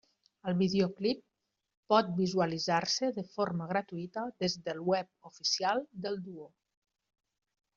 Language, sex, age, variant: Catalan, female, 50-59, Nord-Occidental